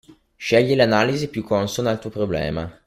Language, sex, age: Italian, male, under 19